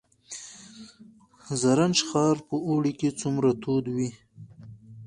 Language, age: Pashto, 19-29